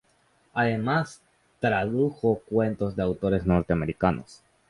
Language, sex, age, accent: Spanish, male, under 19, América central